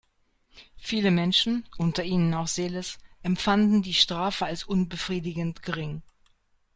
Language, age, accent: German, 60-69, Deutschland Deutsch